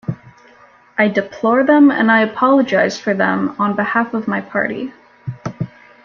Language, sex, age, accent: English, female, 19-29, United States English